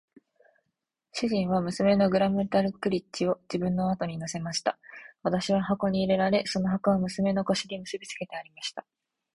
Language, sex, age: Japanese, female, 19-29